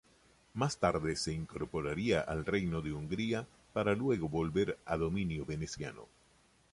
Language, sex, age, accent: Spanish, male, 60-69, Caribe: Cuba, Venezuela, Puerto Rico, República Dominicana, Panamá, Colombia caribeña, México caribeño, Costa del golfo de México